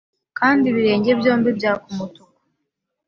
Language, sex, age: Kinyarwanda, female, 19-29